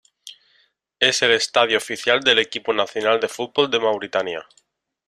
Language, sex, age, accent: Spanish, male, under 19, España: Sur peninsular (Andalucia, Extremadura, Murcia)